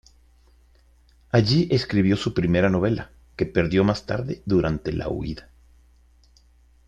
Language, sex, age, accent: Spanish, male, 50-59, México